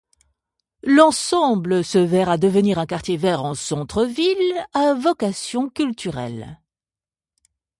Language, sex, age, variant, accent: French, female, 40-49, Français d'Europe, Français de Suisse